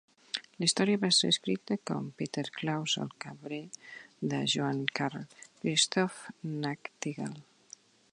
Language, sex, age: Catalan, female, 40-49